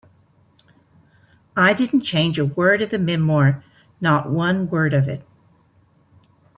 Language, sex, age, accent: English, female, 60-69, United States English